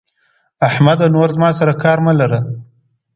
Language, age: Pashto, 19-29